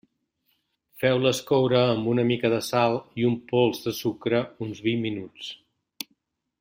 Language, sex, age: Catalan, male, 60-69